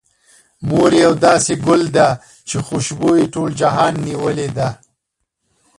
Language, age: Pashto, 40-49